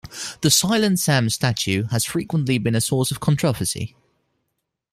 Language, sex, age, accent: English, male, 19-29, United States English